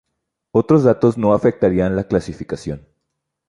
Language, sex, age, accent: Spanish, male, 19-29, México